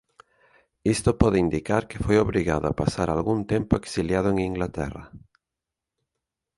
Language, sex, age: Galician, male, 40-49